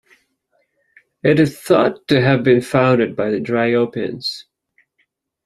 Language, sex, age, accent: English, male, 19-29, Canadian English